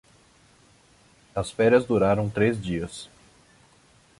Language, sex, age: Portuguese, male, 19-29